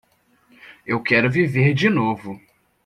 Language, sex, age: Portuguese, male, under 19